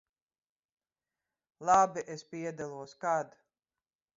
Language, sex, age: Latvian, female, 50-59